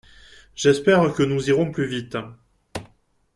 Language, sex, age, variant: French, male, 40-49, Français de métropole